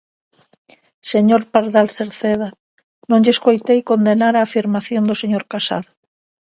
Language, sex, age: Galician, female, 50-59